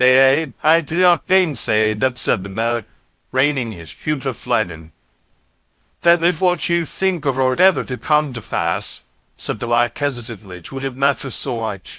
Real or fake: fake